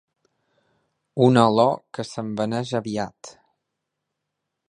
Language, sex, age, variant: Catalan, male, 30-39, Balear